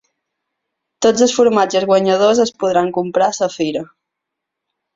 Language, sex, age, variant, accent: Catalan, female, 19-29, Balear, menorquí